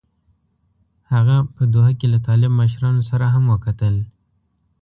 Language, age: Pashto, 19-29